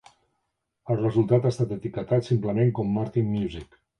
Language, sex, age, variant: Catalan, male, 60-69, Central